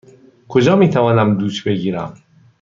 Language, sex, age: Persian, male, 30-39